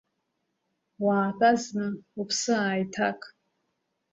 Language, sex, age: Abkhazian, female, 30-39